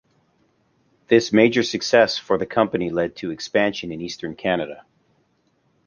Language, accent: English, Canadian English